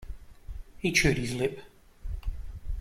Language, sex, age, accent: English, male, 50-59, Australian English